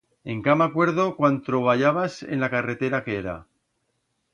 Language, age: Aragonese, 50-59